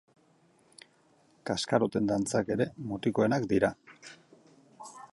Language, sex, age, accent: Basque, male, 40-49, Mendebalekoa (Araba, Bizkaia, Gipuzkoako mendebaleko herri batzuk)